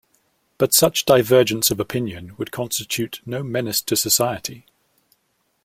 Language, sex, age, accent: English, male, 40-49, England English